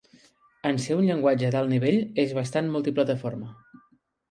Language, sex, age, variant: Catalan, male, 30-39, Central